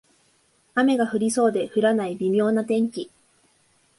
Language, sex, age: Japanese, female, 19-29